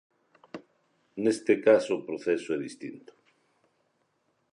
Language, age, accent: Galician, 60-69, Normativo (estándar)